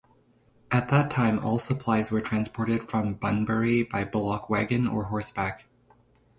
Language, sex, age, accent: English, male, under 19, Canadian English